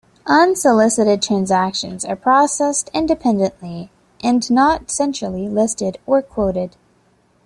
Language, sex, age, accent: English, female, 19-29, United States English